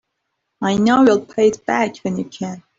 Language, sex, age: English, female, 19-29